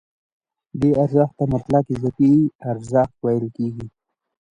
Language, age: Pashto, 19-29